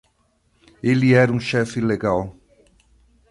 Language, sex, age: Portuguese, male, 60-69